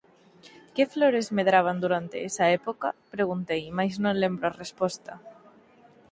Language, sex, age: Galician, female, 19-29